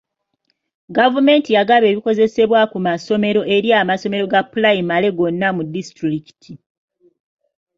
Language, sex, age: Ganda, female, 30-39